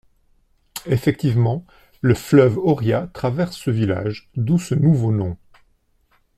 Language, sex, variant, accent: French, male, Français d'Europe, Français de Suisse